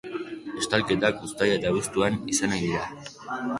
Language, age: Basque, under 19